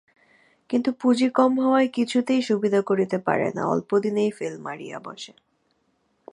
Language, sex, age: Bengali, female, 19-29